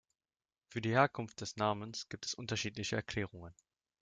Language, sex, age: German, male, under 19